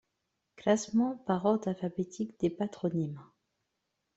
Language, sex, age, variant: French, female, 30-39, Français de métropole